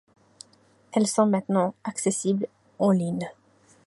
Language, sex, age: French, female, 19-29